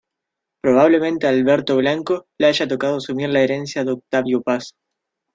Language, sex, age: Spanish, male, 19-29